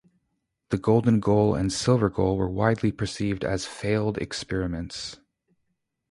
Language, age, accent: English, 30-39, United States English